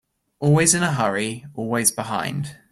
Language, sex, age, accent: English, male, 19-29, England English